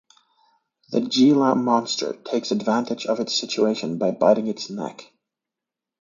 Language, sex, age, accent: English, male, 30-39, United States English